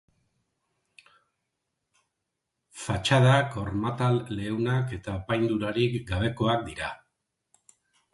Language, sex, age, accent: Basque, male, 50-59, Erdialdekoa edo Nafarra (Gipuzkoa, Nafarroa)